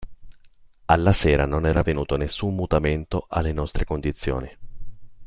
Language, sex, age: Italian, male, 19-29